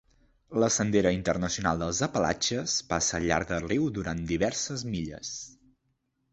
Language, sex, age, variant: Catalan, male, 19-29, Central